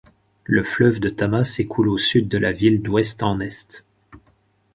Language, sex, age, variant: French, male, 30-39, Français de métropole